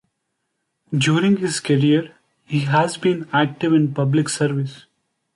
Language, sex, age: English, male, 19-29